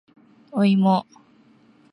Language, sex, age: Japanese, female, 19-29